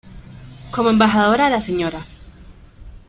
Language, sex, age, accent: Spanish, female, 19-29, Andino-Pacífico: Colombia, Perú, Ecuador, oeste de Bolivia y Venezuela andina